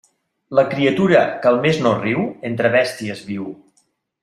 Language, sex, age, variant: Catalan, male, 50-59, Central